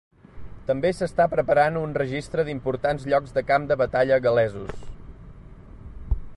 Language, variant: Catalan, Central